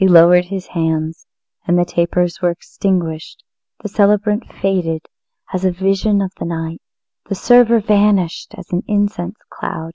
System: none